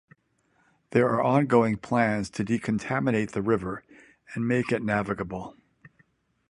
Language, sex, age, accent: English, male, 60-69, United States English